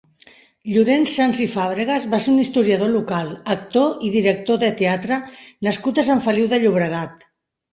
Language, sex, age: Catalan, female, 60-69